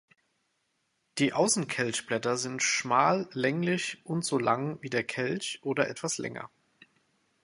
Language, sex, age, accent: German, male, 30-39, Deutschland Deutsch